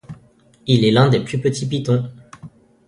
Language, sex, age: French, male, under 19